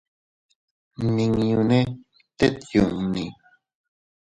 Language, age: Teutila Cuicatec, 30-39